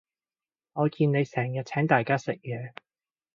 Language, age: Cantonese, 40-49